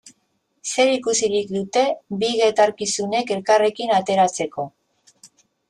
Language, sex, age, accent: Basque, female, 30-39, Mendebalekoa (Araba, Bizkaia, Gipuzkoako mendebaleko herri batzuk)